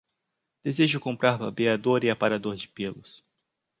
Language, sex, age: Portuguese, male, 19-29